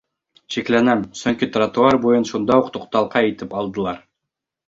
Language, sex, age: Bashkir, male, under 19